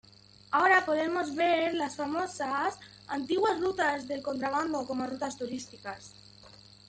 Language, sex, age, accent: Spanish, female, under 19, España: Centro-Sur peninsular (Madrid, Toledo, Castilla-La Mancha)